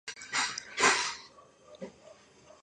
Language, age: Georgian, 19-29